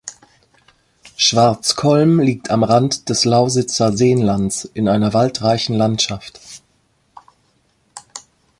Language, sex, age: German, female, 50-59